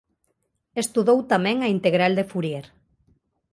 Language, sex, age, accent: Galician, female, 30-39, Normativo (estándar)